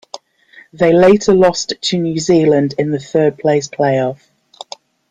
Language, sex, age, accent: English, female, 40-49, England English